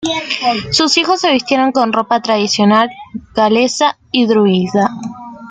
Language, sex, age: Spanish, female, 19-29